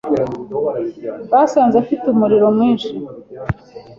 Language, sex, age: Kinyarwanda, female, 40-49